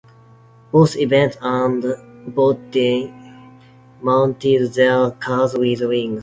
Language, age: English, 19-29